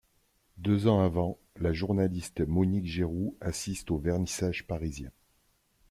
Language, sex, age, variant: French, male, 40-49, Français de métropole